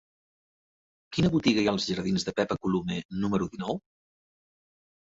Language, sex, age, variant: Catalan, male, 50-59, Central